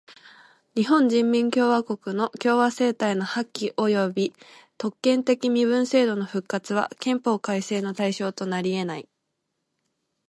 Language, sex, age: Japanese, female, 19-29